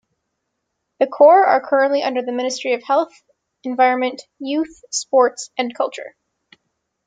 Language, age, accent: English, 19-29, United States English